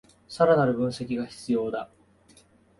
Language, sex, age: Japanese, male, 19-29